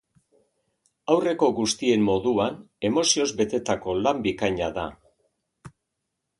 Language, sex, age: Basque, male, 60-69